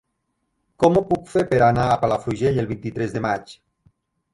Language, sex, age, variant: Catalan, male, 30-39, Nord-Occidental